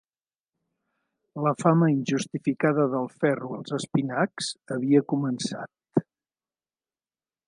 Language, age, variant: Catalan, 60-69, Central